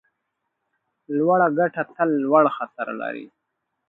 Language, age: Pashto, 30-39